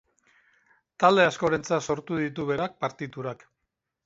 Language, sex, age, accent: Basque, male, 60-69, Mendebalekoa (Araba, Bizkaia, Gipuzkoako mendebaleko herri batzuk)